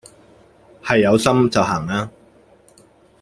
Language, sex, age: Cantonese, male, 30-39